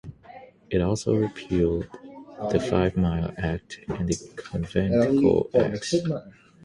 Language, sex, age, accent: English, male, 19-29, United States English; Australian English